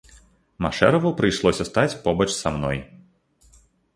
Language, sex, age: Belarusian, male, 30-39